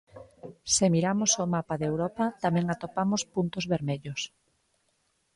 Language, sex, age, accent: Galician, female, 40-49, Atlántico (seseo e gheada)